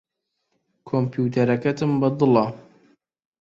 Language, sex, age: Central Kurdish, male, 30-39